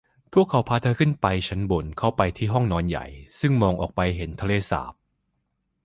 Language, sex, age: Thai, male, 19-29